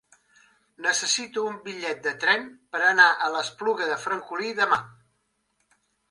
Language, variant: Catalan, Central